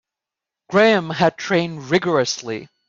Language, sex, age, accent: English, male, 30-39, United States English